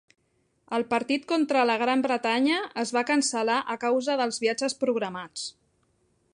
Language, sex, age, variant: Catalan, female, 40-49, Central